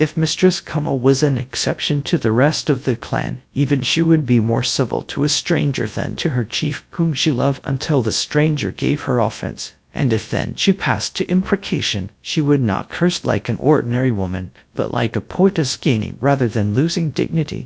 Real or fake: fake